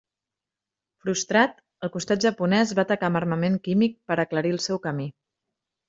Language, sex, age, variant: Catalan, female, 30-39, Central